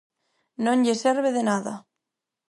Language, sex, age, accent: Galician, female, under 19, Neofalante